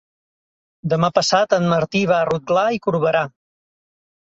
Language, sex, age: Catalan, male, 40-49